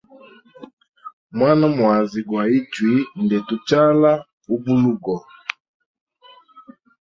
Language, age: Hemba, 40-49